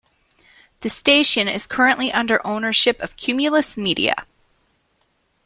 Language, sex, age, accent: English, female, 30-39, United States English